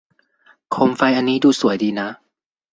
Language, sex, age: Thai, male, 19-29